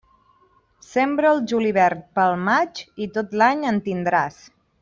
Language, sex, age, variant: Catalan, female, 19-29, Central